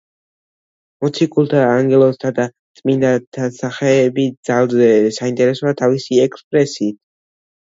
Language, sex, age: Georgian, male, under 19